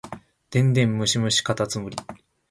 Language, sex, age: Japanese, male, 19-29